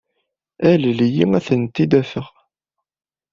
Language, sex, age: Kabyle, male, 19-29